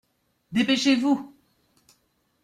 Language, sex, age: French, female, 60-69